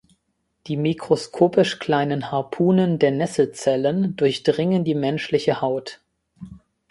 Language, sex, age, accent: German, male, 19-29, Deutschland Deutsch